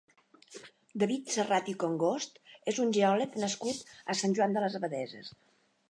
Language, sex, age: Catalan, female, 50-59